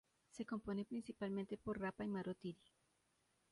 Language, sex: Spanish, female